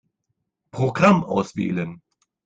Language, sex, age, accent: German, male, 30-39, Deutschland Deutsch